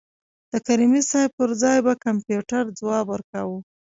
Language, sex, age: Pashto, female, 19-29